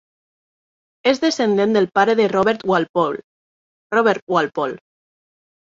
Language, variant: Catalan, Nord-Occidental